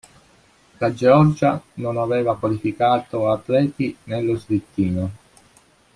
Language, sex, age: Italian, male, 40-49